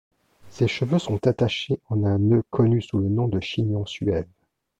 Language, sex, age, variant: French, male, 40-49, Français de métropole